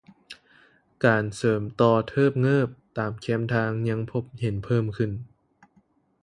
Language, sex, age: Lao, male, 19-29